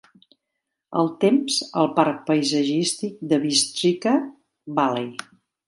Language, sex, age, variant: Catalan, female, 60-69, Central